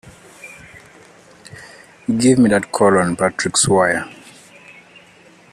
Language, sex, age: English, male, 19-29